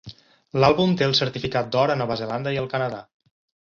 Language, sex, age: Catalan, male, 30-39